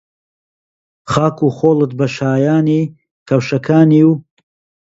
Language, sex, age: Central Kurdish, male, 19-29